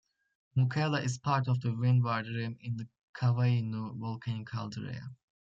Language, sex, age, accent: English, male, under 19, United States English